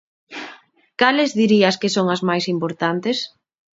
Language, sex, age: Galician, female, 30-39